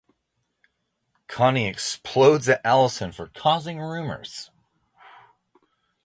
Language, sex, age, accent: English, male, 40-49, United States English; West Coast